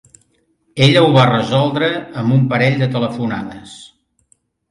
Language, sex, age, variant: Catalan, male, 60-69, Central